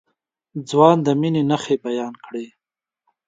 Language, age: Pashto, 19-29